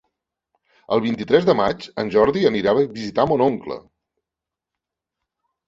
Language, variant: Catalan, Central